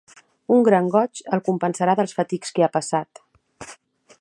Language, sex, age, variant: Catalan, female, 50-59, Central